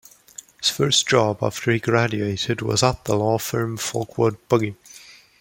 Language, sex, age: English, male, 19-29